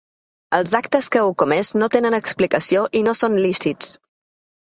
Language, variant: Catalan, Balear